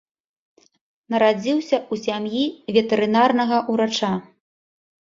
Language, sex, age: Belarusian, female, 30-39